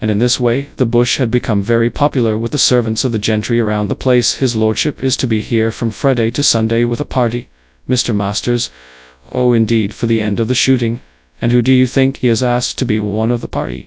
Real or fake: fake